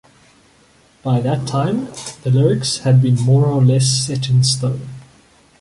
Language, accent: English, Southern African (South Africa, Zimbabwe, Namibia)